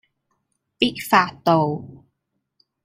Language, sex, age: Cantonese, female, 19-29